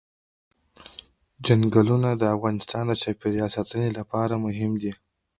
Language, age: Pashto, under 19